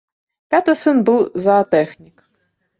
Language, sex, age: Belarusian, female, 40-49